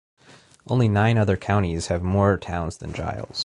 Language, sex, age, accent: English, male, 19-29, United States English